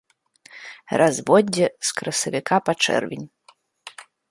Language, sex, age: Belarusian, female, 30-39